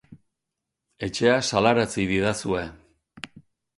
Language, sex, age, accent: Basque, male, 50-59, Erdialdekoa edo Nafarra (Gipuzkoa, Nafarroa)